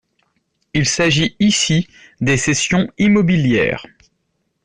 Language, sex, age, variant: French, male, 30-39, Français de métropole